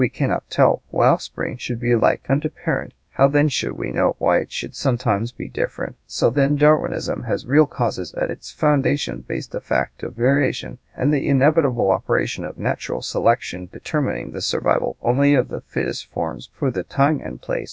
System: TTS, GradTTS